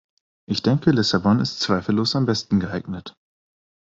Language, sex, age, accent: German, male, 19-29, Deutschland Deutsch